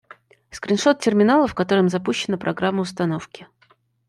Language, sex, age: Russian, female, 30-39